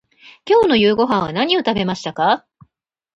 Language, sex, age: Japanese, female, 40-49